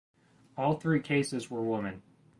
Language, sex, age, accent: English, male, under 19, United States English